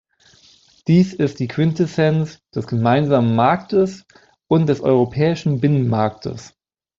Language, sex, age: German, male, 19-29